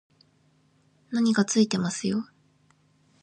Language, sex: Japanese, female